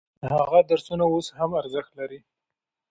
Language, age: Pashto, 30-39